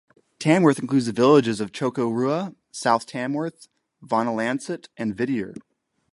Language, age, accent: English, 19-29, United States English